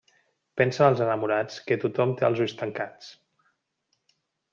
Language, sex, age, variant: Catalan, male, 30-39, Central